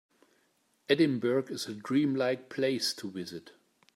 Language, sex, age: English, male, 50-59